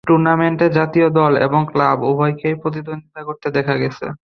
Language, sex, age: Bengali, male, under 19